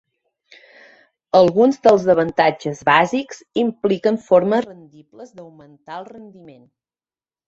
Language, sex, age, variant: Catalan, female, 30-39, Central